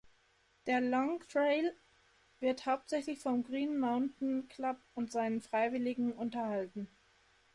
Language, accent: German, Deutschland Deutsch